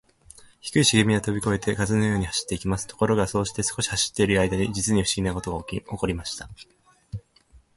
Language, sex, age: Japanese, male, 19-29